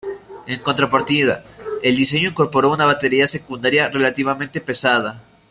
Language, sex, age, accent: Spanish, male, 19-29, Andino-Pacífico: Colombia, Perú, Ecuador, oeste de Bolivia y Venezuela andina